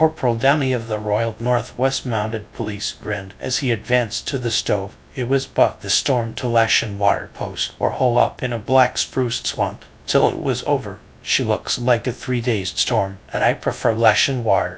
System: TTS, GradTTS